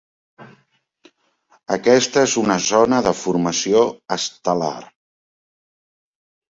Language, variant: Catalan, Central